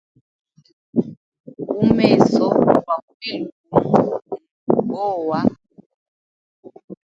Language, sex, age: Hemba, female, 19-29